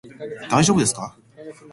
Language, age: Japanese, 19-29